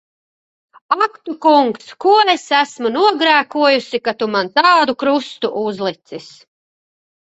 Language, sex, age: Latvian, female, 40-49